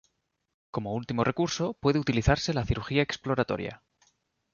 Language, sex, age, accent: Spanish, male, 30-39, España: Norte peninsular (Asturias, Castilla y León, Cantabria, País Vasco, Navarra, Aragón, La Rioja, Guadalajara, Cuenca)